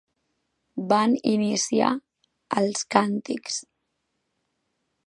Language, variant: Catalan, Central